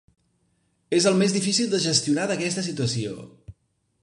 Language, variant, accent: Catalan, Central, central